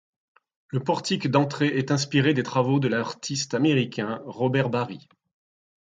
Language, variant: French, Français de métropole